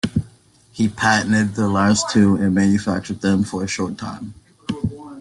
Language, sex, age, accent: English, female, 19-29, Australian English